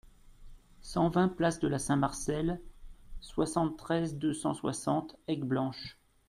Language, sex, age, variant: French, male, 50-59, Français de métropole